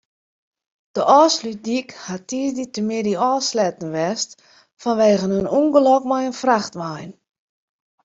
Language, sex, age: Western Frisian, female, 40-49